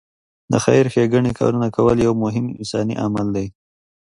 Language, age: Pashto, 30-39